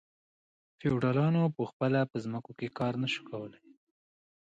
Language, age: Pashto, 19-29